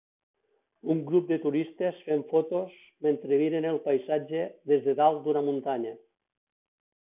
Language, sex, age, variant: Catalan, male, 60-69, Nord-Occidental